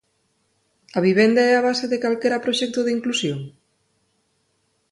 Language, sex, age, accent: Galician, female, 40-49, Neofalante